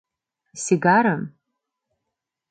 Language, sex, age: Mari, female, 30-39